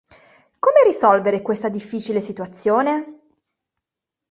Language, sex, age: Italian, female, 30-39